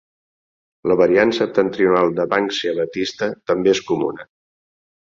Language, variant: Catalan, Central